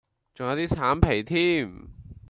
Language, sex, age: Cantonese, male, under 19